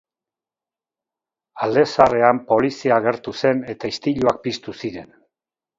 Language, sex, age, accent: Basque, male, 60-69, Mendebalekoa (Araba, Bizkaia, Gipuzkoako mendebaleko herri batzuk)